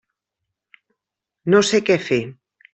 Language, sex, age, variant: Catalan, female, 50-59, Central